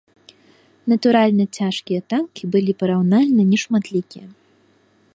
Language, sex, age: Belarusian, female, 19-29